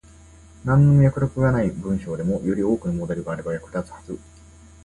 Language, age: Japanese, 30-39